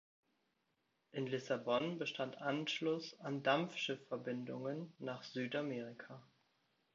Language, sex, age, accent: German, male, 30-39, Deutschland Deutsch